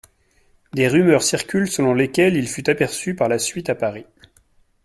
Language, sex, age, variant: French, male, 40-49, Français de métropole